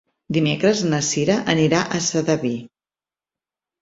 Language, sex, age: Catalan, female, 50-59